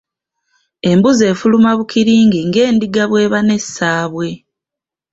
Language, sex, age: Ganda, female, 19-29